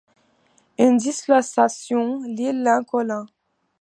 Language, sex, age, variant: French, female, 19-29, Français de métropole